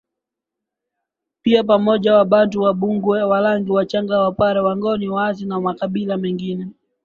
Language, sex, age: Swahili, male, 19-29